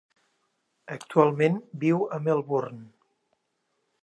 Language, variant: Catalan, Septentrional